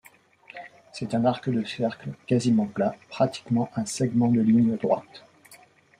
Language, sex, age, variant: French, male, 40-49, Français de métropole